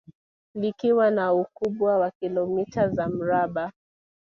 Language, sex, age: Swahili, female, 19-29